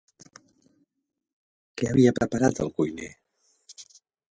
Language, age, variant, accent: Catalan, 40-49, Central, central